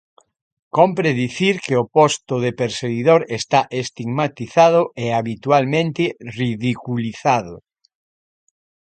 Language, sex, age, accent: Galician, male, 60-69, Atlántico (seseo e gheada)